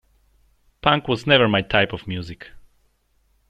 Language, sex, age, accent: English, male, 19-29, United States English